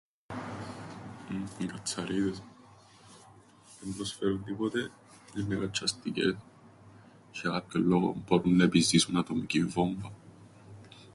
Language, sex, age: Greek, male, 19-29